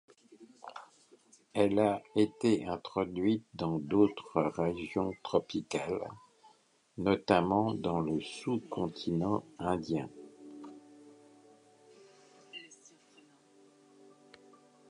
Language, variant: French, Français de métropole